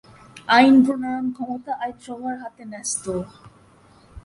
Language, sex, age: Bengali, female, 19-29